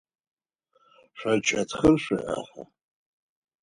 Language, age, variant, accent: Adyghe, 40-49, Адыгабзэ (Кирил, пстэумэ зэдыряе), Кıэмгуй (Çemguy)